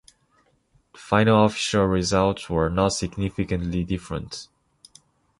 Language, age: English, 19-29